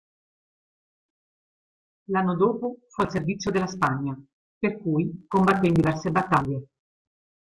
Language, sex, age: Italian, female, 40-49